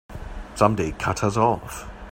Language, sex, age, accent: English, male, 60-69, Scottish English